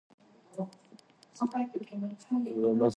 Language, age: Japanese, under 19